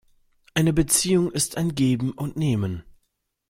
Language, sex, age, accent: German, male, 19-29, Deutschland Deutsch